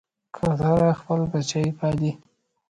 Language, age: Pashto, 30-39